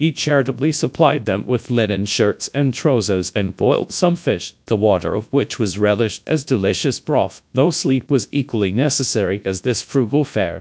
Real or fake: fake